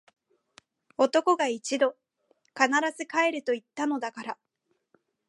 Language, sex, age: Japanese, female, 19-29